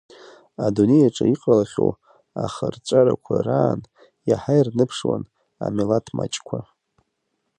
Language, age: Abkhazian, 30-39